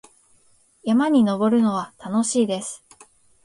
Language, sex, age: Japanese, female, 19-29